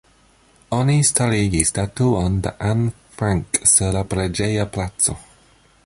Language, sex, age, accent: Esperanto, male, 30-39, Internacia